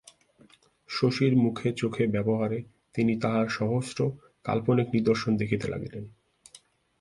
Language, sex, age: Bengali, male, 19-29